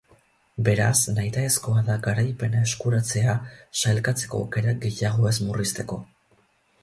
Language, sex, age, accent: Basque, male, 19-29, Mendebalekoa (Araba, Bizkaia, Gipuzkoako mendebaleko herri batzuk)